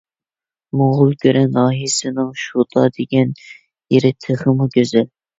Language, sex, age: Uyghur, male, 19-29